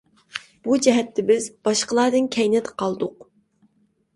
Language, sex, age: Uyghur, female, 19-29